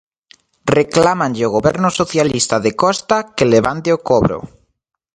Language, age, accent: Galician, 19-29, Oriental (común en zona oriental)